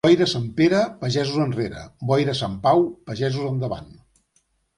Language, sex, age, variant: Catalan, male, 60-69, Central